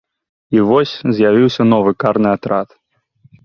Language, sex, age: Belarusian, male, 19-29